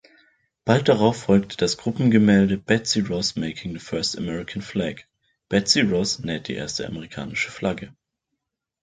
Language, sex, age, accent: German, male, 19-29, Deutschland Deutsch